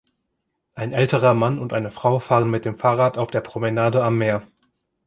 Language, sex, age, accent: German, male, 19-29, Deutschland Deutsch